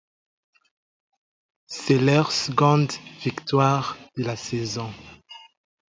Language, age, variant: French, 30-39, Français d'Afrique subsaharienne et des îles africaines